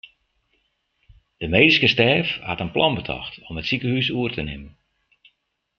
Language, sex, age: Western Frisian, male, 50-59